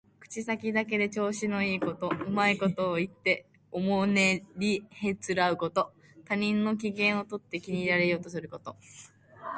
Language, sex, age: Japanese, female, under 19